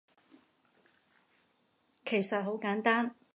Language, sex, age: Cantonese, female, 40-49